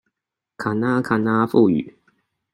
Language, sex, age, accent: Chinese, male, 30-39, 出生地：臺北市